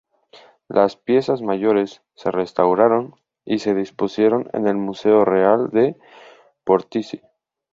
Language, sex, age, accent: Spanish, male, 19-29, México